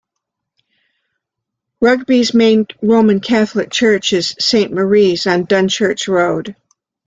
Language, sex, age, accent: English, female, 70-79, United States English